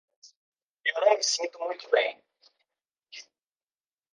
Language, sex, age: Portuguese, male, 19-29